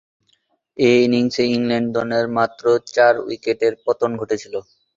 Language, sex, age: Bengali, male, under 19